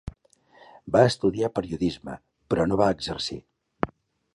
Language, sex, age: Catalan, male, 50-59